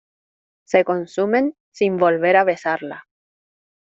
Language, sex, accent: Spanish, female, España: Islas Canarias